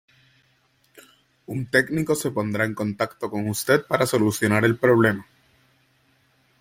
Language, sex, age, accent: Spanish, male, 19-29, Caribe: Cuba, Venezuela, Puerto Rico, República Dominicana, Panamá, Colombia caribeña, México caribeño, Costa del golfo de México